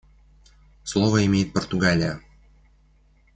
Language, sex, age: Russian, male, under 19